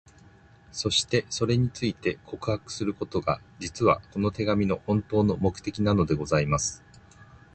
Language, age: Japanese, 40-49